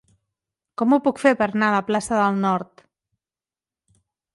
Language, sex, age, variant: Catalan, female, 40-49, Central